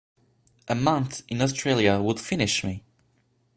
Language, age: English, 19-29